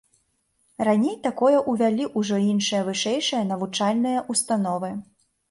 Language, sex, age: Belarusian, female, 19-29